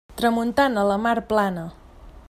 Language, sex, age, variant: Catalan, female, 30-39, Central